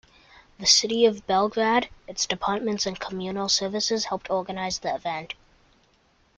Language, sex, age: English, male, under 19